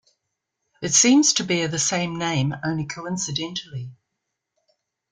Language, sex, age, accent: English, female, 60-69, New Zealand English